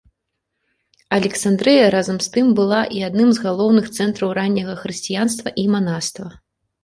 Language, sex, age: Belarusian, female, 19-29